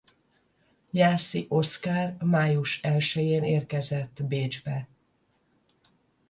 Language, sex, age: Hungarian, female, 60-69